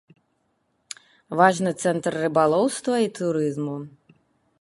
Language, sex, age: Belarusian, female, 30-39